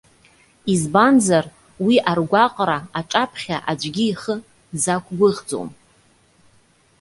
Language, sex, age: Abkhazian, female, 30-39